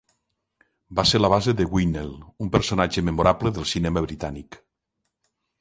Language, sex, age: Catalan, male, 60-69